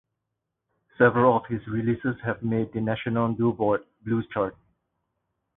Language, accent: English, Singaporean English